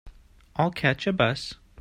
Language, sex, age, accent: English, male, 30-39, United States English